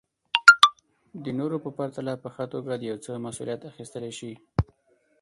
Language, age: Pashto, 19-29